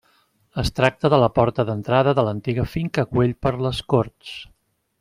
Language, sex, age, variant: Catalan, male, 50-59, Central